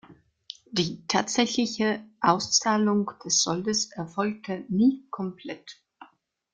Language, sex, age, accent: German, female, 19-29, Deutschland Deutsch